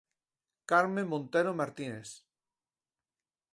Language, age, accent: Galician, 50-59, Atlántico (seseo e gheada)